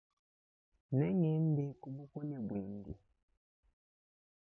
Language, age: Luba-Lulua, 19-29